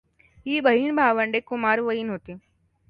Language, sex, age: Marathi, female, under 19